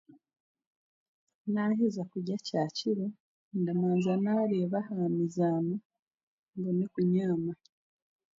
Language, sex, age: Chiga, female, 19-29